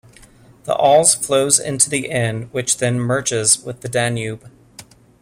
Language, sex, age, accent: English, male, 40-49, United States English